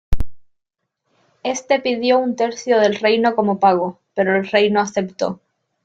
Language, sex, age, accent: Spanish, female, 19-29, España: Norte peninsular (Asturias, Castilla y León, Cantabria, País Vasco, Navarra, Aragón, La Rioja, Guadalajara, Cuenca)